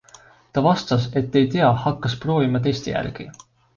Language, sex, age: Estonian, male, 19-29